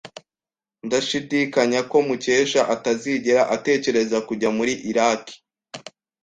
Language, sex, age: Kinyarwanda, male, 19-29